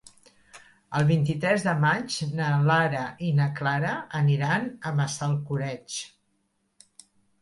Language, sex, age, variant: Catalan, female, 60-69, Central